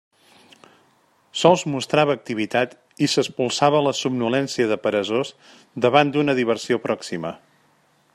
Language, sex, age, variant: Catalan, male, 40-49, Central